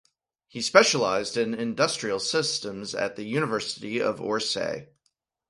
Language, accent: English, United States English